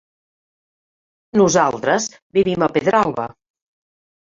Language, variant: Catalan, Central